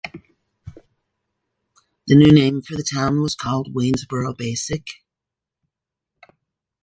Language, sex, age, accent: English, female, 60-69, United States English